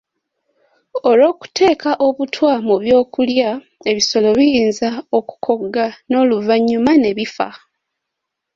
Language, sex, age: Ganda, female, 19-29